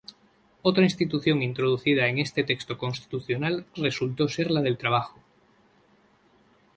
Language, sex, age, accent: Spanish, male, 30-39, España: Norte peninsular (Asturias, Castilla y León, Cantabria, País Vasco, Navarra, Aragón, La Rioja, Guadalajara, Cuenca)